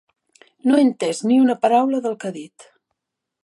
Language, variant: Catalan, Central